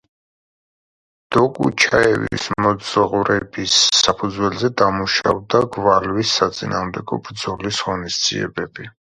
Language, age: Georgian, 30-39